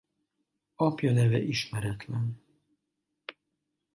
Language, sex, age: Hungarian, male, 50-59